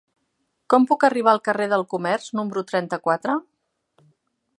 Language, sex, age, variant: Catalan, female, 50-59, Central